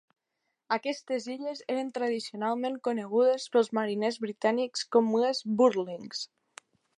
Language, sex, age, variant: Catalan, female, under 19, Nord-Occidental